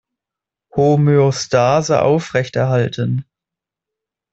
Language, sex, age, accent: German, male, 30-39, Deutschland Deutsch